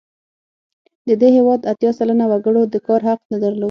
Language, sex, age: Pashto, female, 19-29